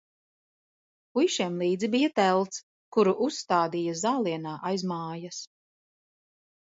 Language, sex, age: Latvian, female, 40-49